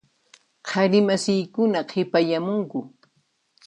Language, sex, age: Puno Quechua, female, 19-29